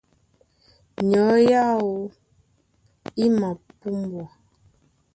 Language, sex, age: Duala, female, 19-29